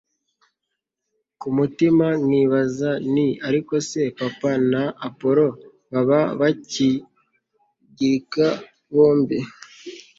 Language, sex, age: Kinyarwanda, male, 19-29